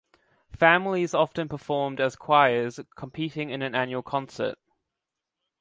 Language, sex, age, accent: English, male, under 19, Australian English